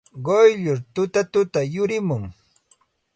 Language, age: Santa Ana de Tusi Pasco Quechua, 40-49